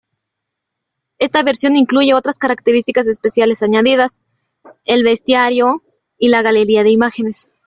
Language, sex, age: Spanish, female, under 19